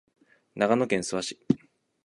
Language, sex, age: Japanese, male, 19-29